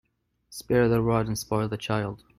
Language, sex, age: English, male, 19-29